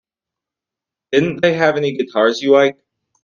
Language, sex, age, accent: English, male, 19-29, United States English